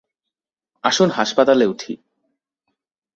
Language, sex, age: Bengali, male, 19-29